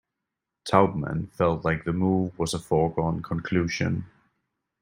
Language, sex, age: English, male, 19-29